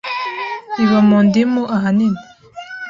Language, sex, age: Kinyarwanda, female, 19-29